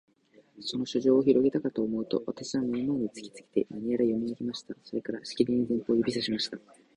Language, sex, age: Japanese, male, under 19